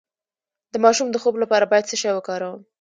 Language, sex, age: Pashto, female, 19-29